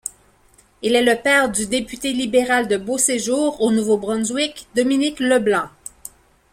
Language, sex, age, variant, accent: French, female, 40-49, Français d'Amérique du Nord, Français du Canada